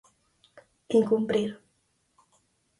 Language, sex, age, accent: Galician, female, 19-29, Normativo (estándar)